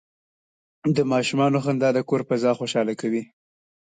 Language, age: Pashto, 19-29